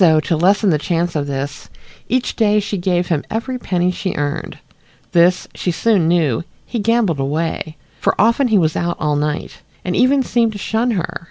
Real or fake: real